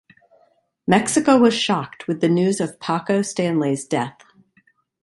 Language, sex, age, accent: English, female, 40-49, United States English